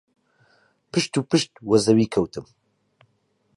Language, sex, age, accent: Central Kurdish, male, 30-39, سۆرانی